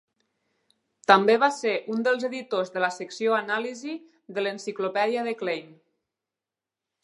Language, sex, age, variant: Catalan, female, 19-29, Nord-Occidental